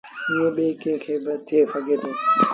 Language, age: Sindhi Bhil, under 19